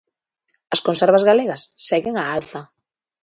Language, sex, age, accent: Galician, female, 30-39, Central (gheada)